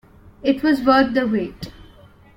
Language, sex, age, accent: English, female, 19-29, India and South Asia (India, Pakistan, Sri Lanka)